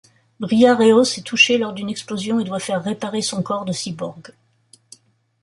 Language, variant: French, Français de métropole